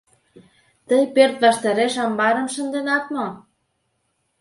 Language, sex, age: Mari, female, 19-29